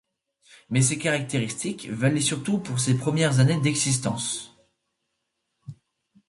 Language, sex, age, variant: French, male, 19-29, Français de métropole